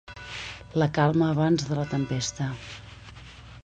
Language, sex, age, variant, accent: Catalan, female, 40-49, Central, Camp de Tarragona